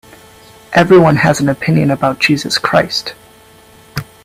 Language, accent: English, United States English